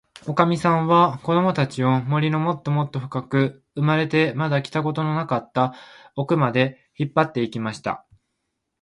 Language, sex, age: Japanese, male, 19-29